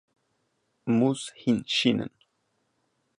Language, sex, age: Kurdish, male, 30-39